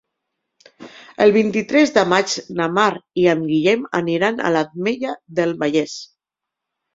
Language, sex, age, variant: Catalan, female, 40-49, Central